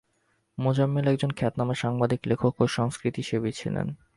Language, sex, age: Bengali, male, 19-29